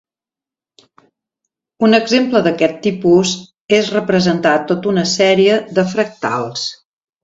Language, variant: Catalan, Central